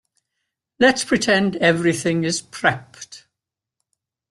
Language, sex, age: English, male, 80-89